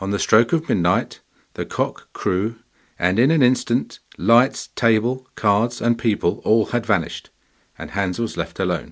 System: none